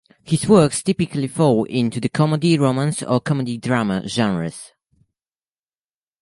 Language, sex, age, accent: English, male, under 19, United States English